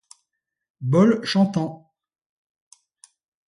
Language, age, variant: French, 70-79, Français de métropole